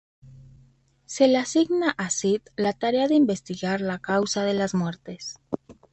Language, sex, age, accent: Spanish, female, 30-39, México